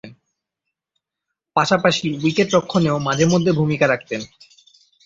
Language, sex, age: Bengali, male, 19-29